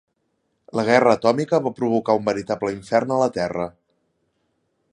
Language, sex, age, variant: Catalan, male, 19-29, Septentrional